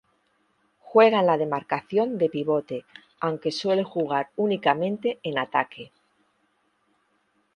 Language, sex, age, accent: Spanish, female, 50-59, España: Centro-Sur peninsular (Madrid, Toledo, Castilla-La Mancha)